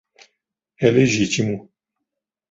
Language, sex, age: Portuguese, male, 50-59